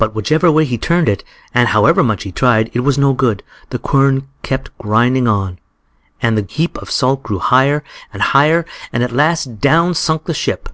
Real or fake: real